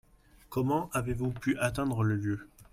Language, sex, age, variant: French, male, 30-39, Français de métropole